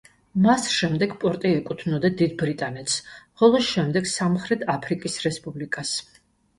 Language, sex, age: Georgian, female, 50-59